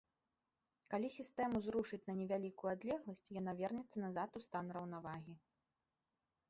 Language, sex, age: Belarusian, female, 19-29